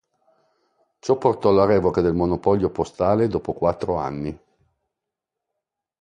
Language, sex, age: Italian, male, 50-59